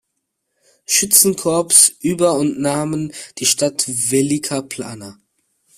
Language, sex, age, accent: German, male, under 19, Deutschland Deutsch